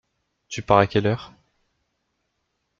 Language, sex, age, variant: French, male, 19-29, Français de métropole